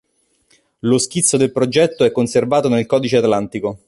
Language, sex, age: Italian, male, 40-49